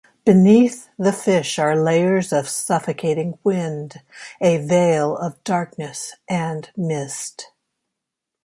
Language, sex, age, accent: English, female, 60-69, United States English